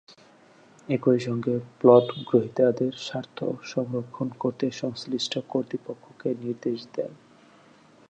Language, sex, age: Bengali, male, 19-29